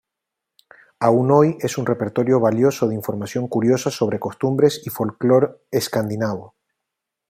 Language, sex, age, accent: Spanish, male, 40-49, España: Islas Canarias